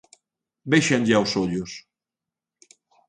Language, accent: Galician, Central (gheada)